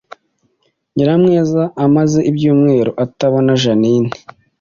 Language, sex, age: Kinyarwanda, male, 19-29